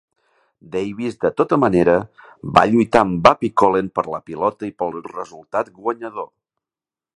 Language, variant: Catalan, Central